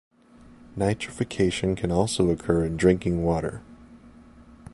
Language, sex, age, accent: English, male, 19-29, United States English